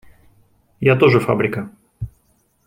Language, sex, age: Russian, male, 30-39